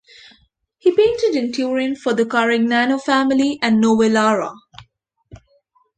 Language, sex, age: English, female, under 19